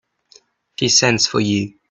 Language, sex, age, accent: English, male, 19-29, England English